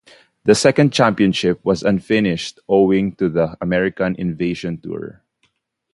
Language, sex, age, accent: English, male, 19-29, Filipino